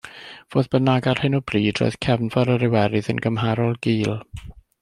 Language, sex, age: Welsh, male, 50-59